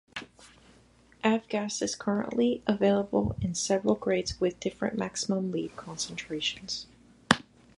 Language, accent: English, United States English